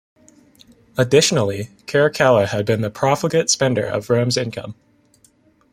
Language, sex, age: English, male, 19-29